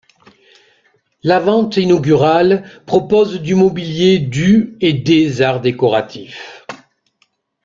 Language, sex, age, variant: French, male, 50-59, Français de métropole